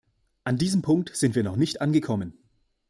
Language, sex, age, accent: German, male, 19-29, Deutschland Deutsch